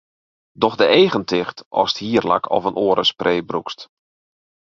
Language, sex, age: Western Frisian, male, 40-49